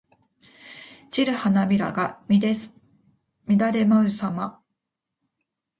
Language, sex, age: Japanese, female, 50-59